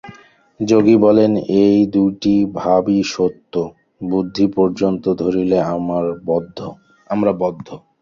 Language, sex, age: Bengali, male, 19-29